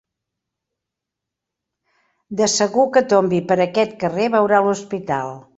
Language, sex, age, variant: Catalan, female, 70-79, Central